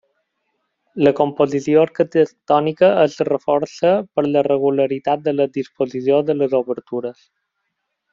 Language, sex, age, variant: Catalan, male, 30-39, Balear